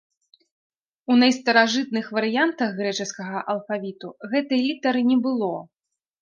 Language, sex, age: Belarusian, female, 30-39